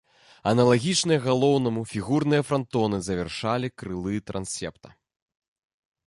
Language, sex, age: Belarusian, male, 30-39